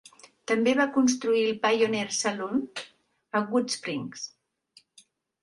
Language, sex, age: Catalan, female, 60-69